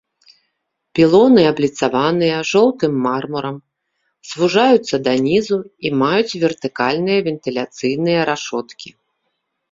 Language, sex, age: Belarusian, female, 40-49